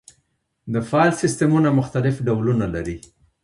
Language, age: Pashto, 50-59